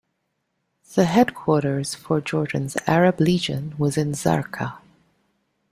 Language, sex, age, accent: English, female, 50-59, Canadian English